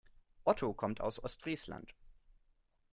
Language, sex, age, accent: German, male, 19-29, Deutschland Deutsch